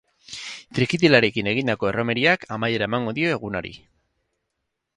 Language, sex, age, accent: Basque, male, 30-39, Erdialdekoa edo Nafarra (Gipuzkoa, Nafarroa)